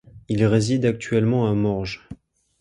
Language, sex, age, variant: French, male, 19-29, Français de métropole